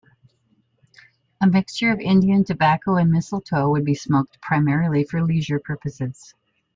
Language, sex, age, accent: English, female, 60-69, United States English